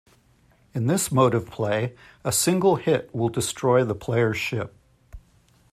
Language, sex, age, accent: English, male, 50-59, United States English